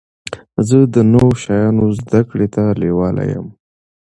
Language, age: Pashto, 19-29